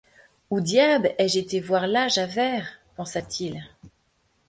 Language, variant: French, Français de métropole